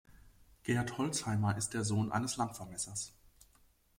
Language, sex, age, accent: German, male, 19-29, Deutschland Deutsch